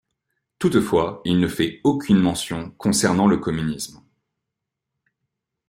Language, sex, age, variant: French, male, 30-39, Français de métropole